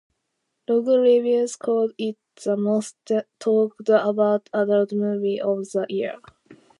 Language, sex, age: English, female, under 19